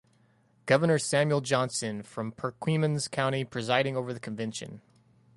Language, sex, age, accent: English, male, 19-29, United States English